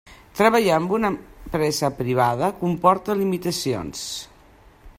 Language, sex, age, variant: Catalan, female, 40-49, Central